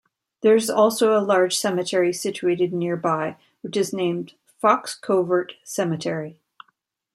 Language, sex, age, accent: English, female, 30-39, Canadian English